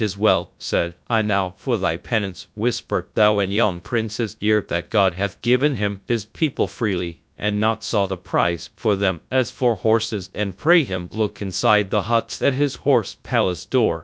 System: TTS, GradTTS